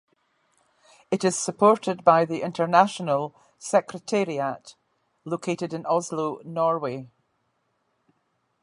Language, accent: English, Scottish English